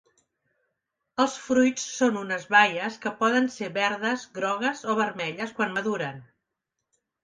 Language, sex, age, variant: Catalan, female, 50-59, Central